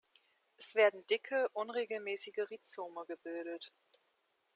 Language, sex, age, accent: German, female, 30-39, Deutschland Deutsch